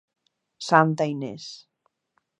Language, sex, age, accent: Galician, female, 30-39, Normativo (estándar)